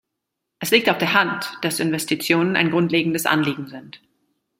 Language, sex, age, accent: German, female, 40-49, Deutschland Deutsch